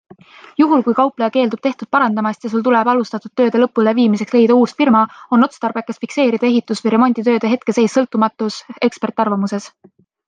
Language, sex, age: Estonian, female, 19-29